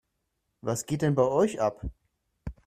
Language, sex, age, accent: German, male, 30-39, Deutschland Deutsch